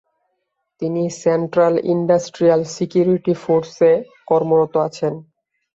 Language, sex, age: Bengali, male, under 19